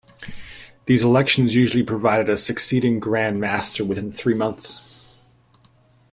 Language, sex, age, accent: English, male, 40-49, Canadian English